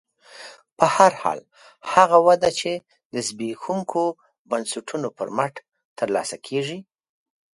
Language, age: Pashto, 40-49